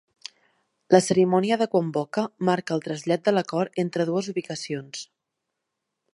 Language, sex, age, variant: Catalan, female, 30-39, Nord-Occidental